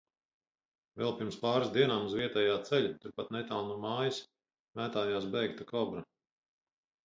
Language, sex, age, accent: Latvian, male, 50-59, Vidus dialekts